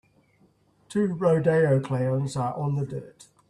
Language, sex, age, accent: English, male, 60-69, Australian English